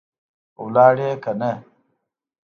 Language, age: Pashto, 30-39